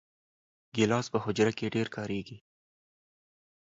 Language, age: Pashto, 19-29